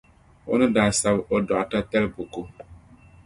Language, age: Dagbani, 30-39